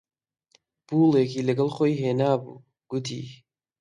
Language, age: Central Kurdish, 19-29